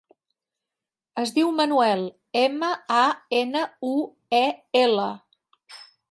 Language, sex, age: Catalan, female, 60-69